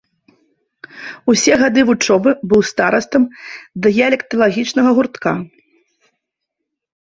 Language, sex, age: Belarusian, female, 30-39